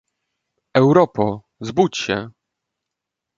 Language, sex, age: Polish, male, 19-29